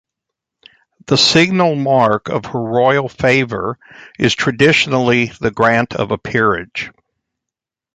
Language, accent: English, United States English